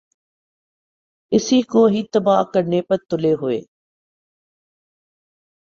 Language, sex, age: Urdu, male, 19-29